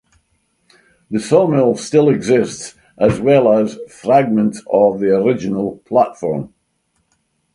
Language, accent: English, Scottish English